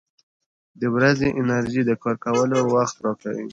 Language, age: Pashto, under 19